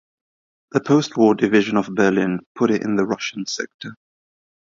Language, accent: English, England English